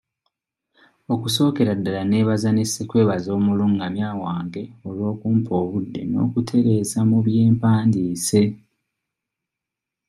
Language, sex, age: Ganda, male, 19-29